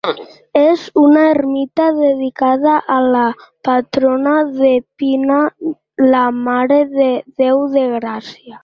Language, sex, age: Catalan, female, 50-59